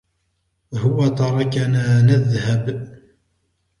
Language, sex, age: Arabic, male, 19-29